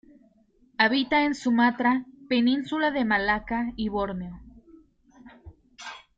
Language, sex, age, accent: Spanish, female, 19-29, México